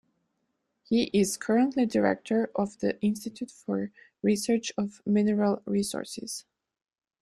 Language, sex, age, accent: English, female, 19-29, United States English